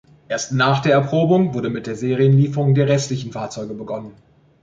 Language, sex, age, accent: German, male, 40-49, Deutschland Deutsch